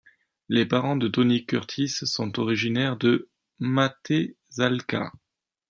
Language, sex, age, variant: French, male, 19-29, Français de métropole